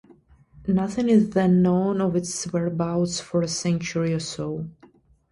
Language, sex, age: English, female, 30-39